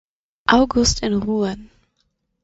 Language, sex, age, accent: German, female, 19-29, Deutschland Deutsch